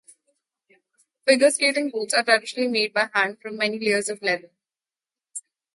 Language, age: English, 19-29